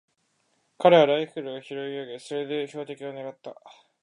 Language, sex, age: Japanese, male, 19-29